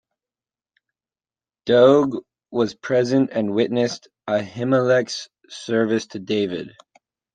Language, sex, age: English, male, 19-29